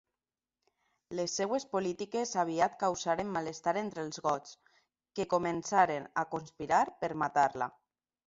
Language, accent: Catalan, valencià